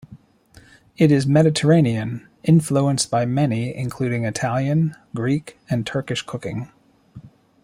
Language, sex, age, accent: English, male, 50-59, United States English